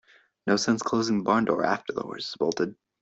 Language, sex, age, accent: English, male, under 19, United States English